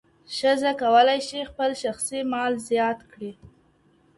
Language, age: Pashto, under 19